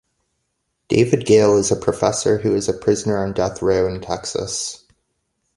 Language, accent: English, United States English